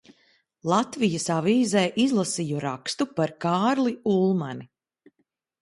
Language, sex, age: Latvian, female, 19-29